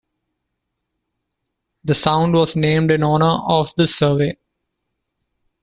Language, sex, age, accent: English, male, 40-49, India and South Asia (India, Pakistan, Sri Lanka)